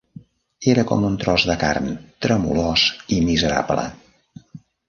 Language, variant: Catalan, Central